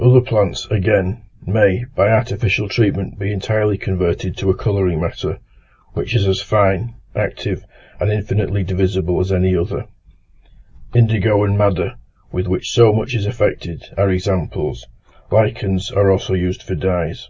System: none